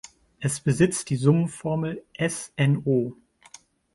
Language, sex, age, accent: German, male, 30-39, Deutschland Deutsch